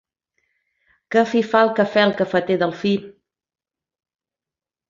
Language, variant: Catalan, Central